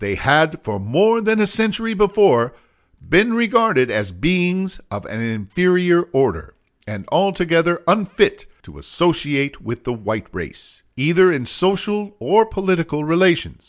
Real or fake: real